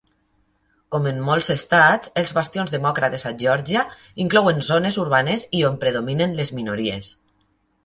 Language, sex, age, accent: Catalan, female, 30-39, valencià